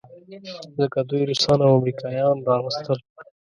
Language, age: Pashto, 19-29